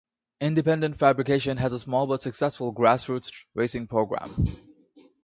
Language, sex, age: English, male, 19-29